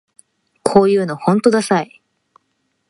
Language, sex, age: Japanese, female, 19-29